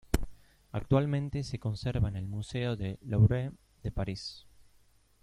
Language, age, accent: Spanish, 30-39, Rioplatense: Argentina, Uruguay, este de Bolivia, Paraguay